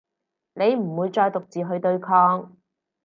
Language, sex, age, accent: Cantonese, female, 30-39, 广州音